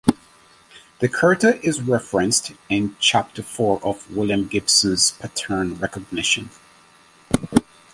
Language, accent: English, West Indies and Bermuda (Bahamas, Bermuda, Jamaica, Trinidad)